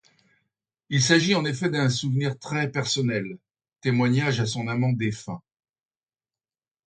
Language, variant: French, Français de métropole